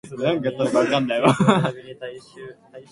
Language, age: English, under 19